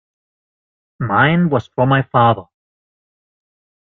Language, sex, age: English, male, 40-49